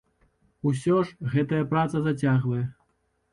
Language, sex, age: Belarusian, male, 30-39